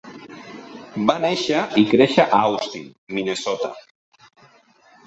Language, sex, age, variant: Catalan, male, 50-59, Central